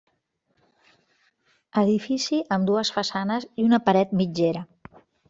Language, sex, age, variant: Catalan, female, 50-59, Central